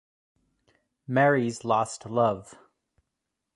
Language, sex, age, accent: English, male, 30-39, United States English